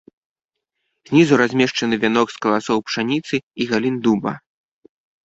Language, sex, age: Belarusian, male, 30-39